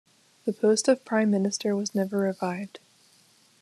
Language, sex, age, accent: English, female, under 19, United States English